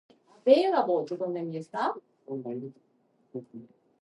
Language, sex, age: English, female, under 19